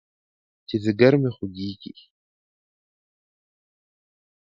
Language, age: Pashto, 19-29